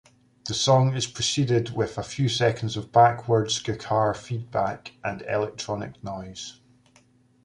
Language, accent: English, Scottish English